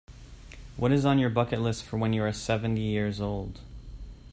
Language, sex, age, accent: English, male, 30-39, Canadian English